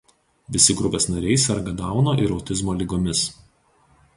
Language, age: Lithuanian, 40-49